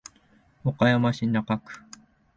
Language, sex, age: Japanese, male, 19-29